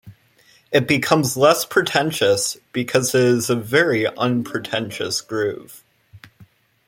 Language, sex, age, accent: English, male, under 19, United States English